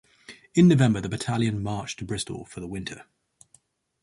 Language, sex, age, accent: English, male, 30-39, England English